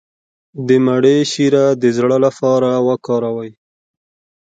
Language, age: Pashto, 19-29